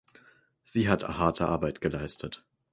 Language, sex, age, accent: German, male, under 19, Deutschland Deutsch